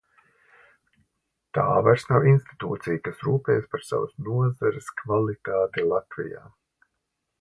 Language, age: Latvian, 50-59